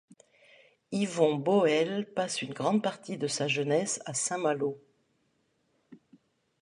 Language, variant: French, Français de métropole